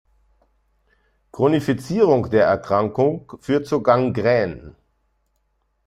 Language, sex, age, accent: German, male, 50-59, Deutschland Deutsch